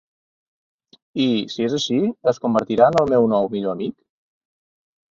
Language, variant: Catalan, Central